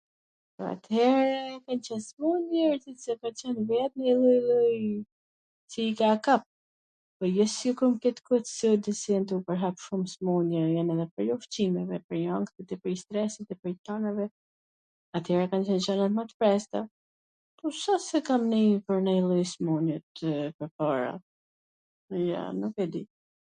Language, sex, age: Gheg Albanian, female, 40-49